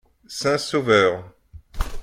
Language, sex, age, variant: French, male, 50-59, Français de métropole